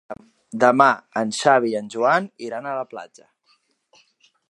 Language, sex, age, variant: Catalan, male, 19-29, Central